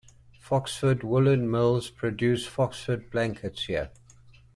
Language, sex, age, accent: English, male, 70-79, New Zealand English